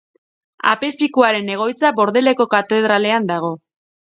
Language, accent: Basque, Mendebalekoa (Araba, Bizkaia, Gipuzkoako mendebaleko herri batzuk)